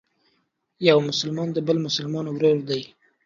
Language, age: Pashto, 19-29